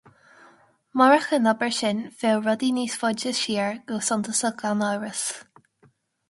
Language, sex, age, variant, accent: Irish, female, 19-29, Gaeilge Uladh, Cainteoir líofa, ní ó dhúchas